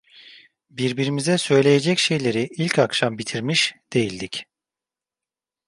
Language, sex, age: Turkish, male, 30-39